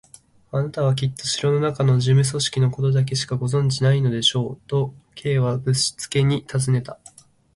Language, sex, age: Japanese, male, under 19